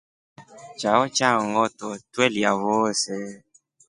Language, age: Rombo, 19-29